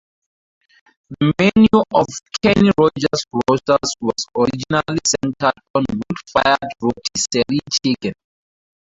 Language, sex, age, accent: English, male, 19-29, Southern African (South Africa, Zimbabwe, Namibia)